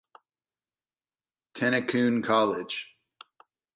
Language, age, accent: English, 50-59, United States English